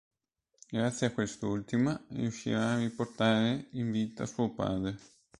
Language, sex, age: Italian, male, 19-29